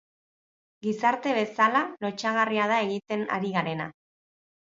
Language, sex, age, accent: Basque, female, 30-39, Batua